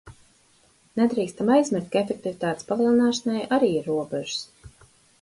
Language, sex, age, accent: Latvian, female, 40-49, Dzimtā valoda